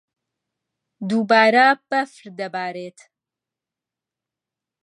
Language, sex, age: Central Kurdish, female, 30-39